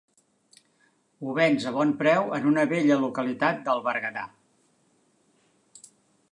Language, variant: Catalan, Central